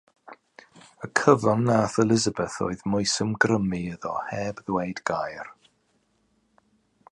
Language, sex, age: Welsh, male, 60-69